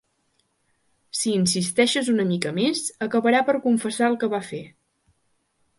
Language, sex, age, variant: Catalan, female, under 19, Central